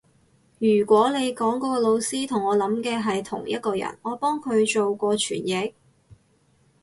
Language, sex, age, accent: Cantonese, female, 30-39, 广州音